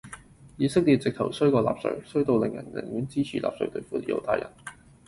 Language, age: Cantonese, 19-29